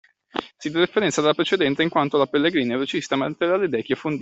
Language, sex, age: Italian, male, 19-29